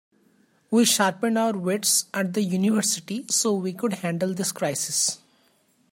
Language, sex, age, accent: English, male, 19-29, India and South Asia (India, Pakistan, Sri Lanka)